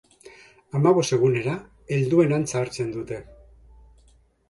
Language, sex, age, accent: Basque, male, 50-59, Mendebalekoa (Araba, Bizkaia, Gipuzkoako mendebaleko herri batzuk)